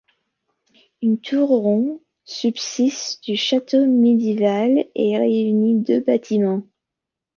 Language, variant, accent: French, Français d'Amérique du Nord, Français des États-Unis